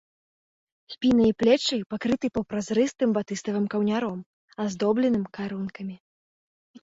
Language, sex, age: Belarusian, female, 19-29